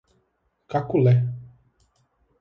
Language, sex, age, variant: Portuguese, male, 19-29, Portuguese (Brasil)